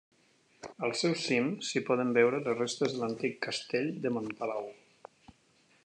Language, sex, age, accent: Catalan, male, 50-59, valencià